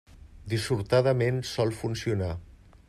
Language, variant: Catalan, Central